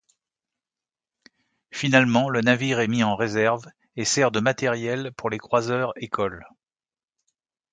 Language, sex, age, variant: French, male, 50-59, Français de métropole